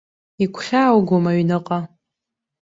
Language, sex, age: Abkhazian, female, under 19